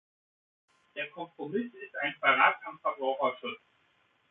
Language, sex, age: German, male, 50-59